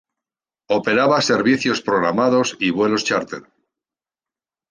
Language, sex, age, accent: Spanish, male, 50-59, España: Centro-Sur peninsular (Madrid, Toledo, Castilla-La Mancha)